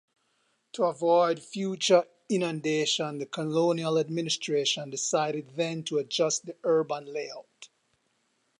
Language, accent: English, West Indies and Bermuda (Bahamas, Bermuda, Jamaica, Trinidad)